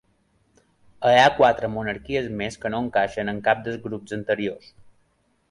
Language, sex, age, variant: Catalan, male, 30-39, Balear